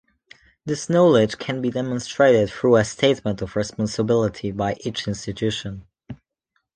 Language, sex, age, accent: English, male, 19-29, Welsh English